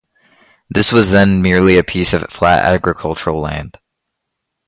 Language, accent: English, United States English